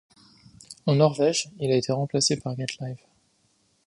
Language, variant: French, Français de métropole